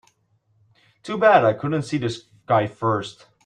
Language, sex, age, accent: English, male, 19-29, United States English